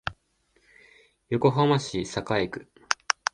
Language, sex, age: Japanese, male, 19-29